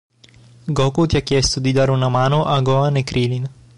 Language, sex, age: Italian, male, 19-29